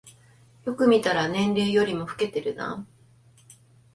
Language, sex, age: Japanese, female, 50-59